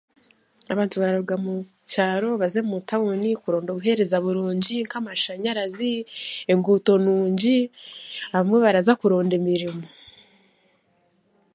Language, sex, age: Chiga, female, 19-29